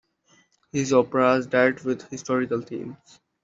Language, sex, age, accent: English, male, under 19, India and South Asia (India, Pakistan, Sri Lanka)